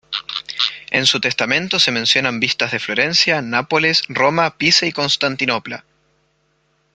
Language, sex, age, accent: Spanish, male, 19-29, Rioplatense: Argentina, Uruguay, este de Bolivia, Paraguay